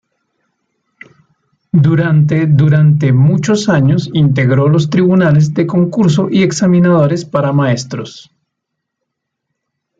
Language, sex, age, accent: Spanish, male, 30-39, Andino-Pacífico: Colombia, Perú, Ecuador, oeste de Bolivia y Venezuela andina